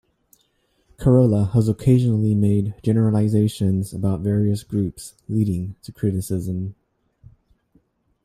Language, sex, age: English, male, 30-39